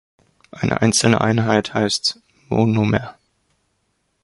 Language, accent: German, Deutschland Deutsch